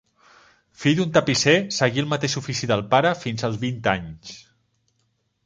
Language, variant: Catalan, Central